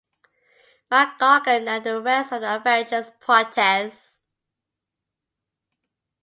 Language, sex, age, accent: English, female, 40-49, Scottish English